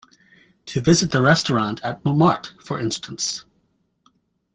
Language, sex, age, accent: English, male, 30-39, United States English